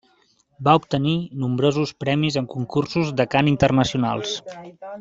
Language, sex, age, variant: Catalan, male, 30-39, Central